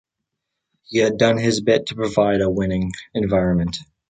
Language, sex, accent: English, male, United States English